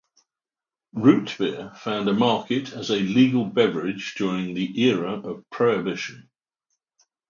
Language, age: English, 60-69